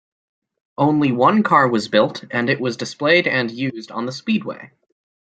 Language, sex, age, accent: English, male, under 19, United States English